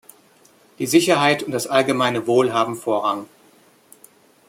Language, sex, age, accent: German, male, 50-59, Deutschland Deutsch